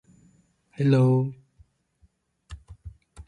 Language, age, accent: English, 19-29, United States English